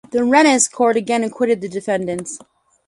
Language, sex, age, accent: English, female, 30-39, United States English